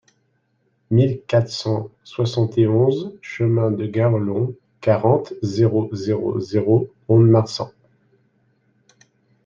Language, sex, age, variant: French, male, 50-59, Français de métropole